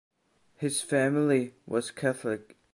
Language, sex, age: English, male, under 19